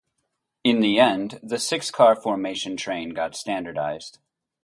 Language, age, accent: English, 30-39, United States English